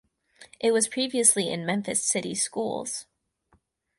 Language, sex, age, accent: English, female, under 19, United States English